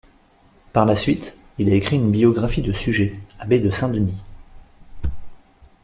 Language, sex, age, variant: French, male, 30-39, Français de métropole